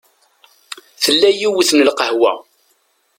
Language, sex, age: Kabyle, female, 60-69